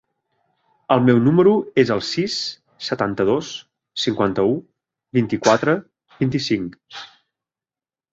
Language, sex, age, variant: Catalan, male, 40-49, Central